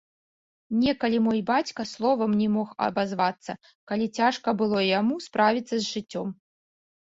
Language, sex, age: Belarusian, female, 30-39